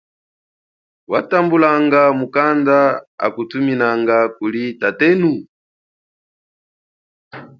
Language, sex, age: Chokwe, male, 40-49